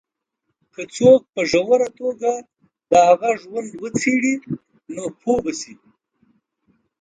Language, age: Pashto, 50-59